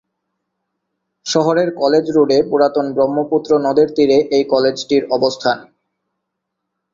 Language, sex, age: Bengali, male, 19-29